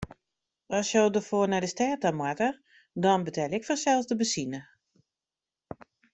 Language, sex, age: Western Frisian, female, 50-59